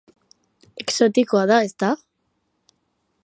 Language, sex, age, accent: Basque, female, under 19, Erdialdekoa edo Nafarra (Gipuzkoa, Nafarroa)